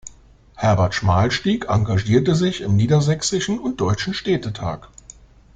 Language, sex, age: German, male, 50-59